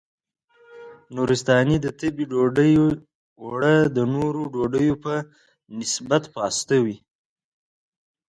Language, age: Pashto, 19-29